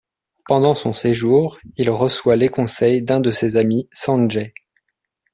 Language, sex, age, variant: French, male, 30-39, Français de métropole